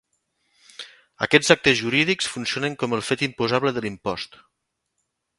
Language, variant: Catalan, Nord-Occidental